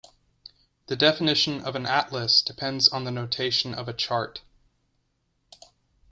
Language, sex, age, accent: English, male, 19-29, United States English